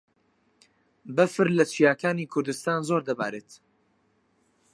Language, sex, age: Central Kurdish, male, 19-29